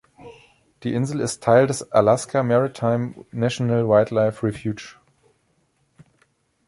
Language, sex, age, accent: German, male, 19-29, Deutschland Deutsch